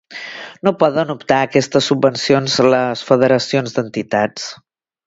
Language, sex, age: Catalan, female, 50-59